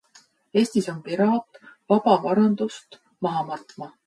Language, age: Estonian, 50-59